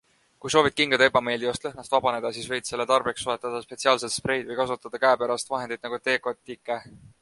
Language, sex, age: Estonian, male, 19-29